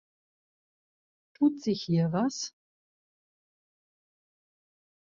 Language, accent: German, Deutschland Deutsch